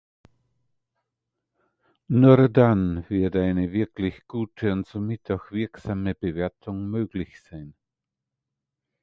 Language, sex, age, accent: German, male, 60-69, Österreichisches Deutsch